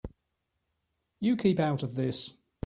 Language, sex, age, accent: English, male, 60-69, England English